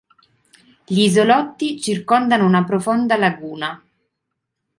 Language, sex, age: Italian, female, 30-39